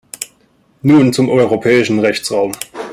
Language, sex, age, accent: German, male, 30-39, Deutschland Deutsch